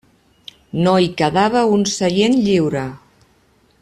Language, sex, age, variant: Catalan, female, 50-59, Central